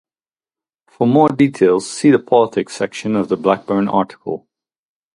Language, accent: English, Dutch